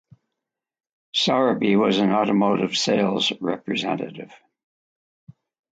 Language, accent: English, United States English